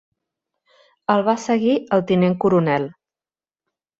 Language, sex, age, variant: Catalan, female, 30-39, Central